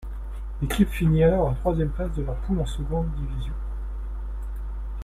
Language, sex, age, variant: French, male, 19-29, Français de métropole